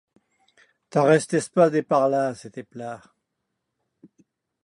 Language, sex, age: Occitan, male, 60-69